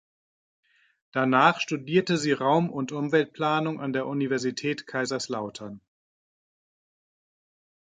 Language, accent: German, Deutschland Deutsch